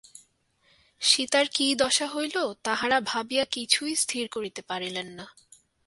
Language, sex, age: Bengali, female, 19-29